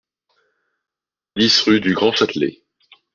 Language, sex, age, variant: French, male, 19-29, Français de métropole